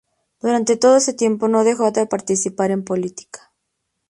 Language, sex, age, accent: Spanish, female, 19-29, México